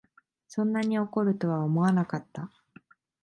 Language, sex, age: Japanese, female, 19-29